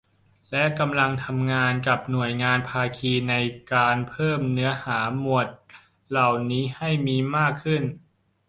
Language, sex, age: Thai, male, 19-29